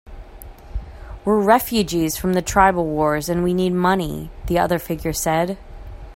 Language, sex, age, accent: English, female, 30-39, United States English